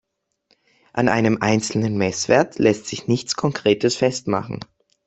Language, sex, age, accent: German, male, under 19, Österreichisches Deutsch